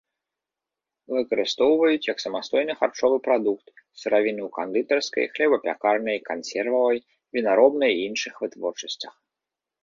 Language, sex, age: Belarusian, male, 30-39